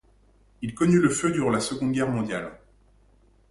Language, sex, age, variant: French, male, 40-49, Français de métropole